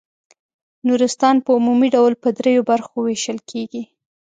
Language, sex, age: Pashto, female, 30-39